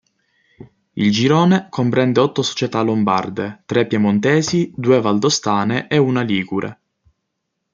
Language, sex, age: Italian, male, 19-29